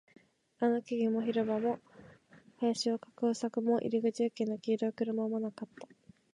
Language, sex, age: Japanese, female, 19-29